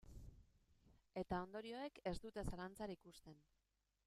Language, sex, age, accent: Basque, female, 30-39, Mendebalekoa (Araba, Bizkaia, Gipuzkoako mendebaleko herri batzuk)